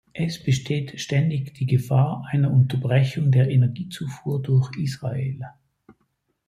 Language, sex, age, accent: German, male, 50-59, Schweizerdeutsch